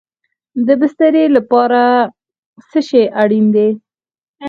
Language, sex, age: Pashto, female, 19-29